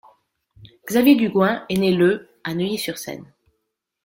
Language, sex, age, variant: French, female, 50-59, Français de métropole